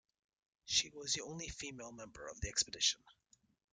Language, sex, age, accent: English, male, 19-29, United States English